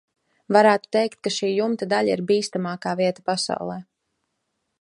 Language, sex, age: Latvian, female, 19-29